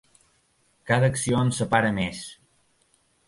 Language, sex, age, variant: Catalan, male, 19-29, Balear